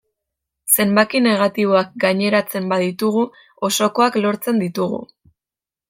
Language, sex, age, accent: Basque, female, 19-29, Mendebalekoa (Araba, Bizkaia, Gipuzkoako mendebaleko herri batzuk)